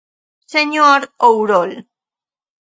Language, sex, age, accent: Galician, female, 30-39, Central (gheada)